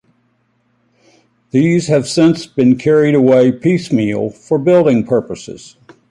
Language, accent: English, United States English